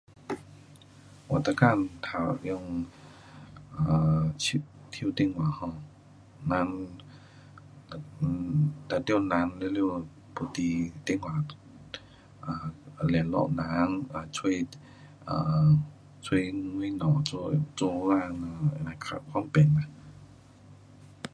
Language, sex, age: Pu-Xian Chinese, male, 40-49